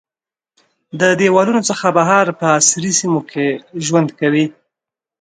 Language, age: Pashto, 19-29